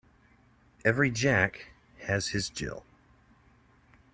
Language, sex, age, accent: English, male, 30-39, United States English